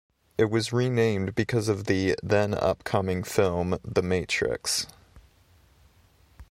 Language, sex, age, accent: English, male, 19-29, United States English